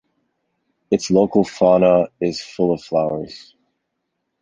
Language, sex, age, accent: English, male, 19-29, Canadian English